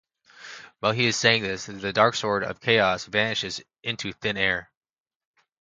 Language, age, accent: English, 19-29, United States English